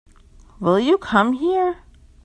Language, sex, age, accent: English, female, 19-29, United States English